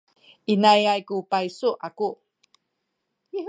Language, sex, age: Sakizaya, female, 50-59